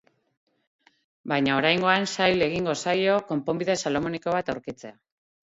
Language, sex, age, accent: Basque, female, 40-49, Mendebalekoa (Araba, Bizkaia, Gipuzkoako mendebaleko herri batzuk)